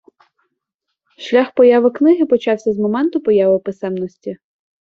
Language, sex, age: Ukrainian, female, 19-29